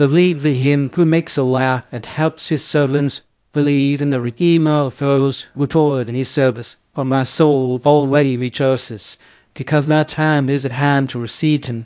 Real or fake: fake